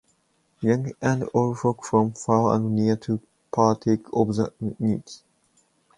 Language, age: English, 19-29